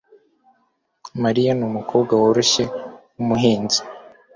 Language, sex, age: Kinyarwanda, male, 19-29